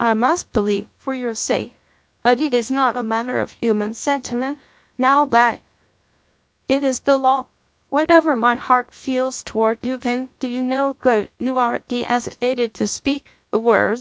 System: TTS, GlowTTS